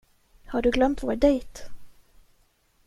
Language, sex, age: Swedish, female, 19-29